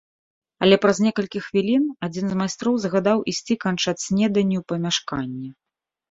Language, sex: Belarusian, female